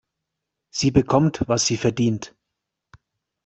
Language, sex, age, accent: German, male, 40-49, Deutschland Deutsch